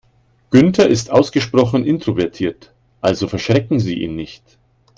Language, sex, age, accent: German, male, 50-59, Deutschland Deutsch